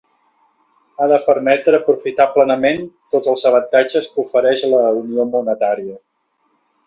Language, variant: Catalan, Central